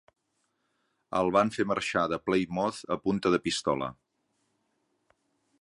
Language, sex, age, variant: Catalan, male, 50-59, Central